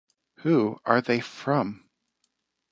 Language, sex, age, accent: English, male, 30-39, United States English